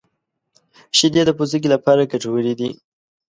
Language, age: Pashto, 19-29